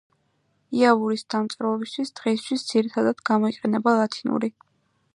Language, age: Georgian, under 19